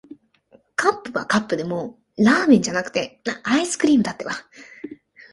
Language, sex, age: Japanese, male, 19-29